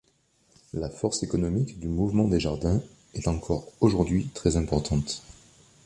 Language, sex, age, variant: French, male, 40-49, Français de métropole